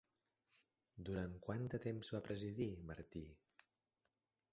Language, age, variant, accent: Catalan, 40-49, Central, central